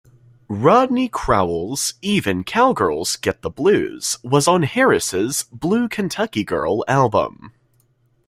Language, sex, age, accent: English, male, under 19, United States English